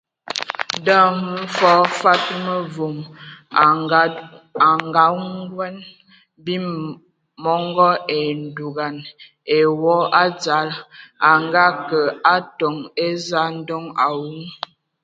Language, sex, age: Ewondo, female, 19-29